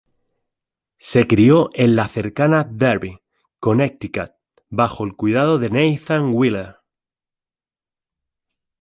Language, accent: Spanish, España: Centro-Sur peninsular (Madrid, Toledo, Castilla-La Mancha)